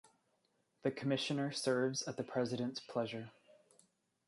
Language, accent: English, United States English